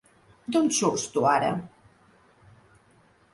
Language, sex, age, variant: Catalan, female, 50-59, Central